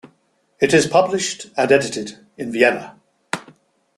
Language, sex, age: English, male, 60-69